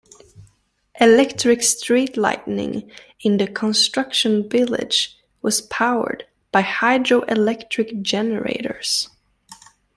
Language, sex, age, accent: English, female, 19-29, England English